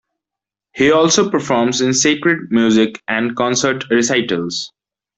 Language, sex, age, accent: English, male, 19-29, India and South Asia (India, Pakistan, Sri Lanka)